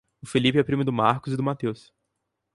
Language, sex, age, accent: Portuguese, male, 19-29, Mineiro